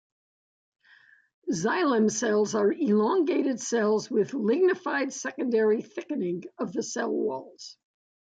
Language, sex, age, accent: English, female, 70-79, United States English